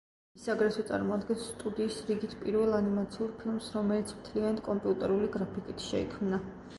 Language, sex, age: Georgian, female, 30-39